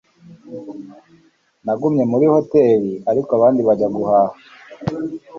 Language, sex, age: Kinyarwanda, male, 19-29